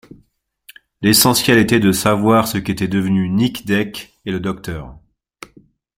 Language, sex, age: French, male, 40-49